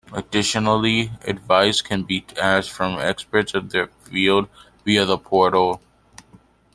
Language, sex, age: English, male, under 19